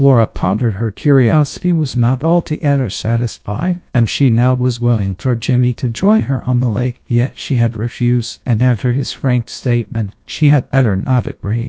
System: TTS, GlowTTS